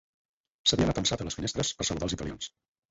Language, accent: Catalan, Barcelona